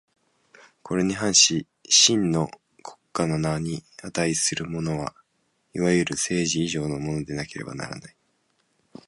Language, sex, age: Japanese, male, 19-29